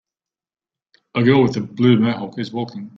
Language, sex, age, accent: English, male, 40-49, Australian English